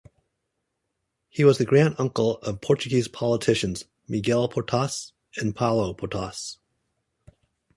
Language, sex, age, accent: English, male, 40-49, United States English